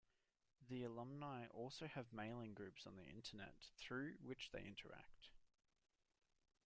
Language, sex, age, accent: English, male, 19-29, Australian English